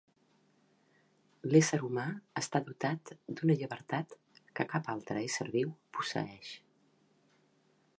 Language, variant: Catalan, Central